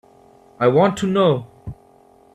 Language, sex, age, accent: English, male, 19-29, India and South Asia (India, Pakistan, Sri Lanka)